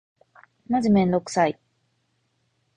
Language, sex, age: Japanese, female, 30-39